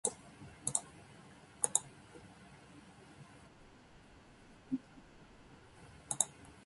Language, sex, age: Japanese, female, 40-49